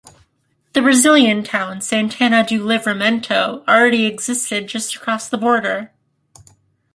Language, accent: English, United States English